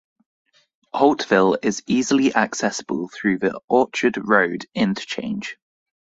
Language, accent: English, England English